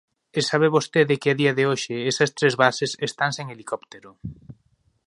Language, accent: Galician, Oriental (común en zona oriental)